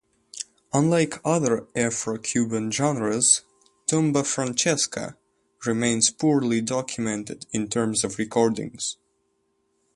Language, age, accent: English, under 19, United States English